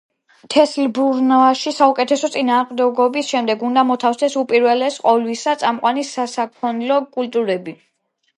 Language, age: Georgian, under 19